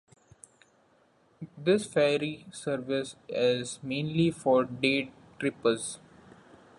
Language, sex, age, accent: English, male, 19-29, India and South Asia (India, Pakistan, Sri Lanka)